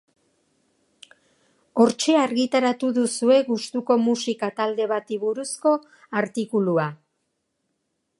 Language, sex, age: Basque, female, 60-69